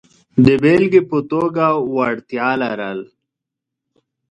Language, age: Pashto, 30-39